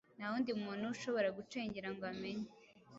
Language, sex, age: Kinyarwanda, female, 19-29